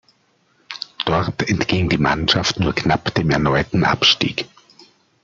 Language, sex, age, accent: German, male, 40-49, Österreichisches Deutsch